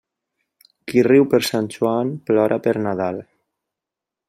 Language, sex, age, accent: Catalan, male, 19-29, valencià